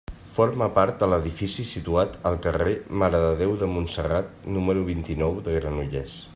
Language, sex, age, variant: Catalan, male, 40-49, Central